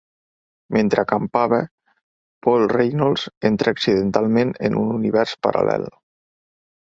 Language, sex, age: Catalan, male, 19-29